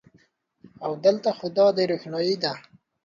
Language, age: Pashto, 19-29